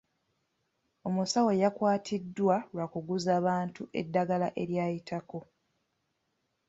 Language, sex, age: Ganda, female, 19-29